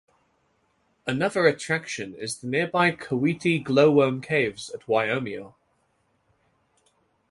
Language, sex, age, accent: English, male, 19-29, England English